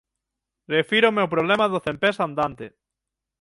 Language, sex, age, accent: Galician, male, 30-39, Atlántico (seseo e gheada); Central (gheada); Normativo (estándar)